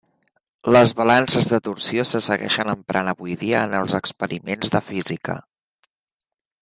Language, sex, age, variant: Catalan, male, 19-29, Central